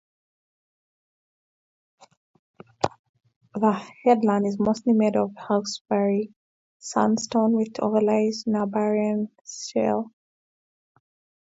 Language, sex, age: English, female, 19-29